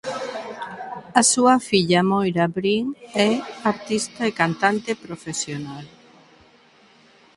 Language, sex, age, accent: Galician, female, 50-59, Normativo (estándar)